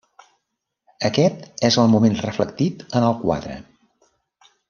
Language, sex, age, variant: Catalan, male, 70-79, Central